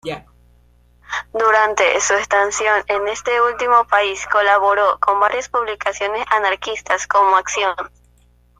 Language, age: Spanish, under 19